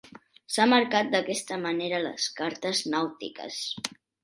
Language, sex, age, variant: Catalan, male, under 19, Central